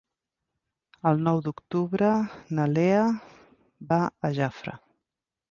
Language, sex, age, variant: Catalan, female, 50-59, Central